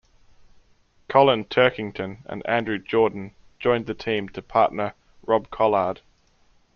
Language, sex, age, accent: English, male, 40-49, Australian English